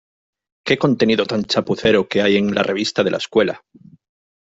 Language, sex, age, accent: Spanish, male, 40-49, España: Norte peninsular (Asturias, Castilla y León, Cantabria, País Vasco, Navarra, Aragón, La Rioja, Guadalajara, Cuenca)